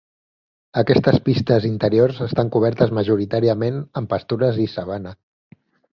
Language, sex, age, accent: Catalan, male, 40-49, Català central